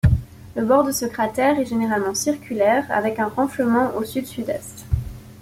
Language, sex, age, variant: French, female, 19-29, Français de métropole